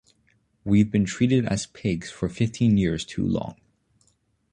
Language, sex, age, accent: English, male, under 19, Canadian English